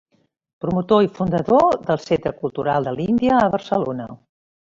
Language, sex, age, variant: Catalan, female, 60-69, Central